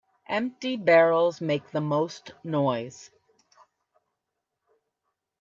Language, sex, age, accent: English, female, 50-59, Canadian English